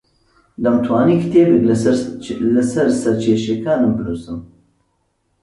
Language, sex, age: Central Kurdish, male, 30-39